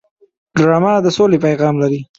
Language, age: Pashto, 19-29